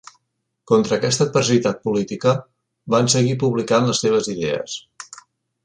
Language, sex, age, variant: Catalan, male, 60-69, Central